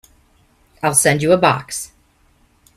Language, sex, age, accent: English, female, 50-59, United States English